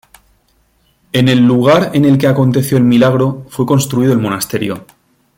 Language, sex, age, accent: Spanish, male, 40-49, España: Sur peninsular (Andalucia, Extremadura, Murcia)